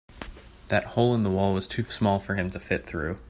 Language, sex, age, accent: English, male, under 19, United States English